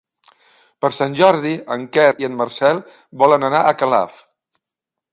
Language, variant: Catalan, Central